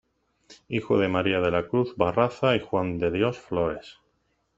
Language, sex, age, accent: Spanish, male, 40-49, España: Sur peninsular (Andalucia, Extremadura, Murcia)